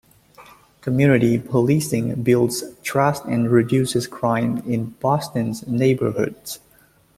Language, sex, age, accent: English, male, 19-29, United States English